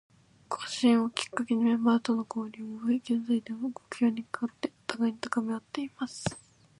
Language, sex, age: Japanese, female, 19-29